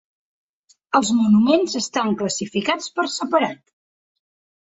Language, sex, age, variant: Catalan, female, 19-29, Central